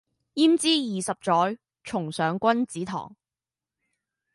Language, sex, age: Cantonese, female, 19-29